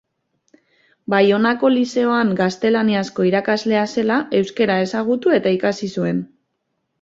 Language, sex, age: Basque, female, 19-29